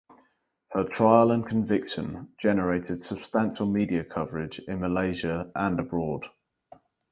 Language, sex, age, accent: English, male, 19-29, England English